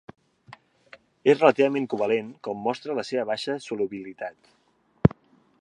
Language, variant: Catalan, Central